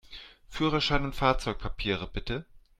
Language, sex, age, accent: German, male, 40-49, Deutschland Deutsch